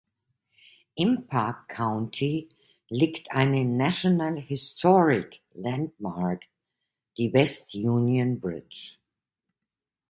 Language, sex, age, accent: German, female, 50-59, Deutschland Deutsch